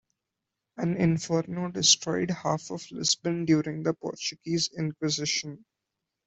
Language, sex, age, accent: English, male, under 19, India and South Asia (India, Pakistan, Sri Lanka)